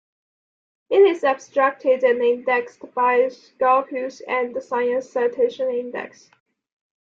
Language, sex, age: English, male, 19-29